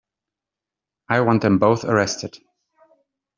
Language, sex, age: English, male, 40-49